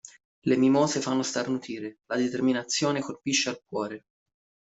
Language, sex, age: Italian, male, 30-39